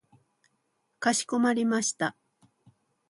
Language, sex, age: Japanese, female, 40-49